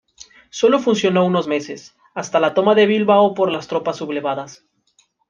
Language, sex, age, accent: Spanish, male, 19-29, México